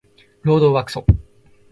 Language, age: Japanese, 19-29